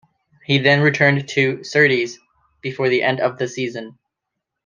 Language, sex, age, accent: English, male, 19-29, United States English